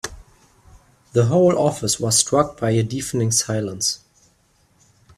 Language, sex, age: English, male, 19-29